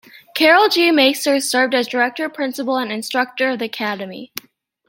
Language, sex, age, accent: English, female, under 19, United States English